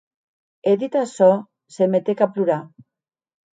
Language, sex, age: Occitan, female, 50-59